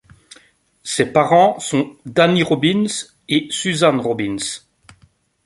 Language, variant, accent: French, Français d'Europe, Français de Belgique